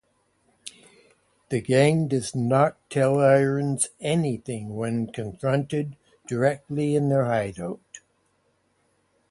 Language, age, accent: English, 70-79, Canadian English